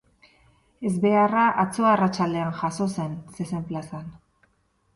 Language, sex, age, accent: Basque, female, 40-49, Erdialdekoa edo Nafarra (Gipuzkoa, Nafarroa)